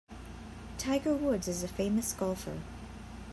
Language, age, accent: English, 19-29, United States English